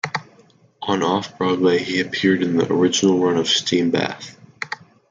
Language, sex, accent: English, male, United States English